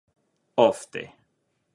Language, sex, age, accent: Esperanto, male, 19-29, Internacia